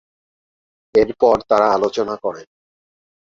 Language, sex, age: Bengali, male, 30-39